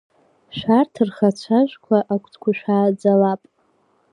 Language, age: Abkhazian, under 19